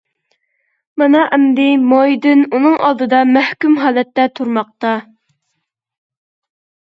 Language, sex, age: Uyghur, female, under 19